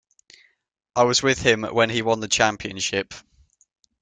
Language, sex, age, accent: English, male, under 19, England English